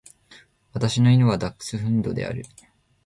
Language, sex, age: Japanese, male, 19-29